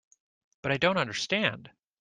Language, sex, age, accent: English, male, 40-49, United States English